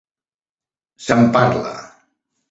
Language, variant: Catalan, Central